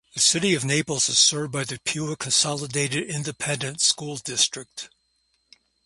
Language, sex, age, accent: English, male, 70-79, United States English